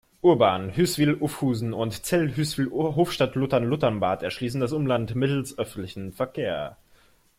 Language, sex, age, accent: German, male, 19-29, Deutschland Deutsch